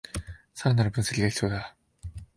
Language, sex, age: Japanese, male, 19-29